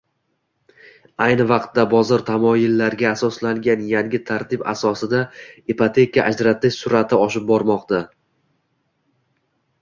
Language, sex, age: Uzbek, male, under 19